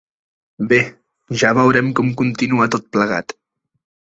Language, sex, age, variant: Catalan, male, 19-29, Central